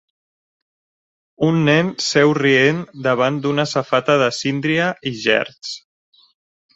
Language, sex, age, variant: Catalan, female, 19-29, Central